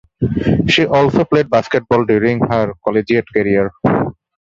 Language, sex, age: English, male, 19-29